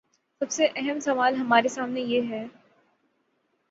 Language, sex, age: Urdu, female, 19-29